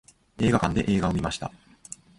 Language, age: Japanese, 40-49